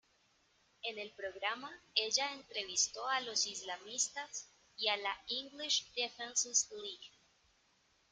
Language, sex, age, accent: Spanish, female, 30-39, Caribe: Cuba, Venezuela, Puerto Rico, República Dominicana, Panamá, Colombia caribeña, México caribeño, Costa del golfo de México